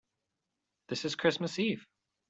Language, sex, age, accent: English, male, 30-39, United States English